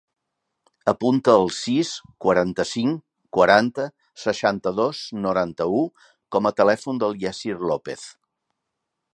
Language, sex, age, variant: Catalan, male, 60-69, Central